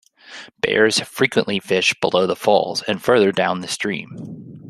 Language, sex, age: English, male, 19-29